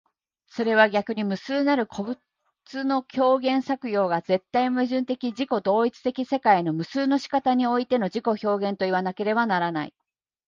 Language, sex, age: Japanese, female, 40-49